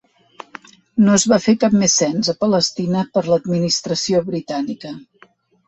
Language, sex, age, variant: Catalan, female, 60-69, Central